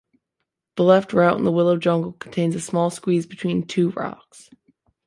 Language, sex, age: English, female, 19-29